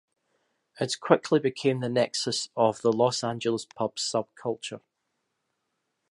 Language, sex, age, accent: English, male, 30-39, Scottish English